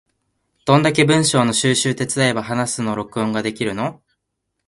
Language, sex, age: Japanese, male, 19-29